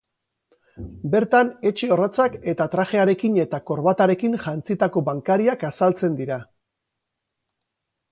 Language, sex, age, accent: Basque, male, 40-49, Mendebalekoa (Araba, Bizkaia, Gipuzkoako mendebaleko herri batzuk)